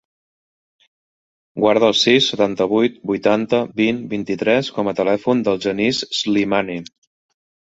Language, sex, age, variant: Catalan, male, 40-49, Central